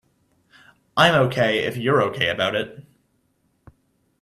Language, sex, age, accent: English, male, 19-29, United States English